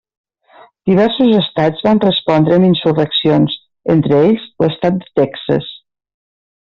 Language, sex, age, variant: Catalan, female, 50-59, Septentrional